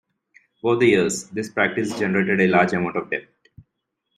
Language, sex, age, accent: English, male, 30-39, India and South Asia (India, Pakistan, Sri Lanka)